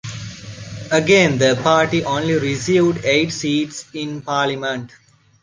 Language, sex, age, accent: English, male, 30-39, India and South Asia (India, Pakistan, Sri Lanka)